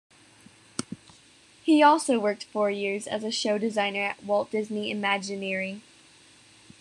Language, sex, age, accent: English, female, under 19, United States English